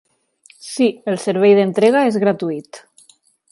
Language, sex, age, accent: Catalan, female, 30-39, valencià